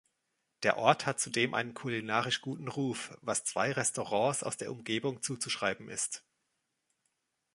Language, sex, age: German, male, 30-39